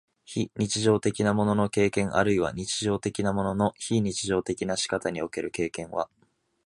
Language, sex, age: Japanese, male, 19-29